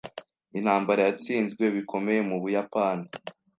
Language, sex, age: Kinyarwanda, male, under 19